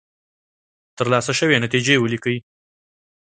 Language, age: Pashto, 19-29